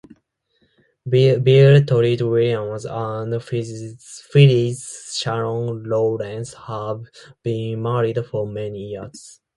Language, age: English, 19-29